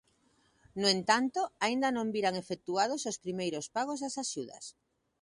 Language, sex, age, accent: Galician, female, 30-39, Normativo (estándar)